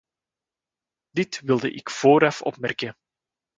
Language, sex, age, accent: Dutch, male, 40-49, Belgisch Nederlands